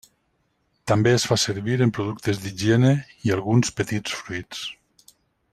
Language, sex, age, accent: Catalan, male, 50-59, valencià